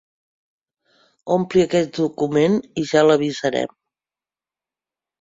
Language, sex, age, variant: Catalan, female, 60-69, Central